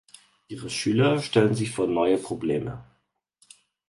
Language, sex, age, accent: German, male, 19-29, Deutschland Deutsch